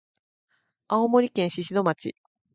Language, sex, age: Japanese, female, 19-29